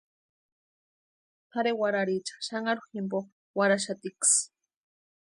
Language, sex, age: Western Highland Purepecha, female, 19-29